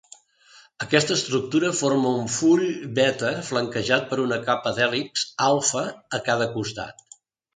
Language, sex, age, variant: Catalan, male, 60-69, Central